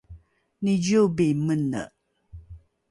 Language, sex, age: Rukai, female, 40-49